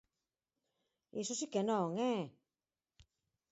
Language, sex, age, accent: Galician, female, 40-49, Central (gheada)